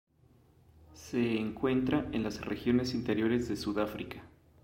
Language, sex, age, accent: Spanish, male, 30-39, México